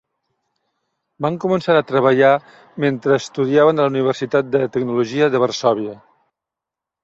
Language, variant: Catalan, Central